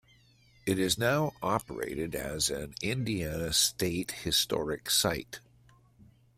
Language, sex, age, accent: English, male, 50-59, United States English